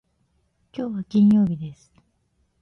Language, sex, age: Japanese, female, 19-29